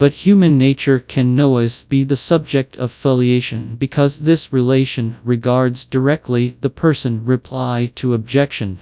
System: TTS, FastPitch